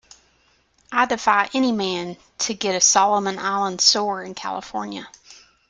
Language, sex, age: English, female, 40-49